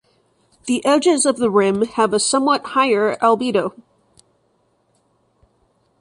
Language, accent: English, Filipino